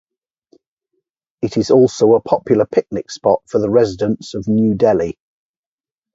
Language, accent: English, England English